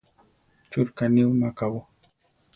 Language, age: Central Tarahumara, 19-29